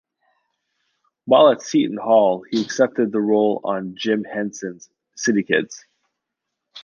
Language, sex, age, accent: English, male, 40-49, Canadian English